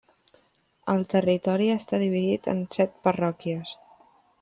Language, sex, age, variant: Catalan, female, 19-29, Central